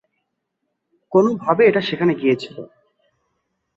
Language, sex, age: Bengali, male, 19-29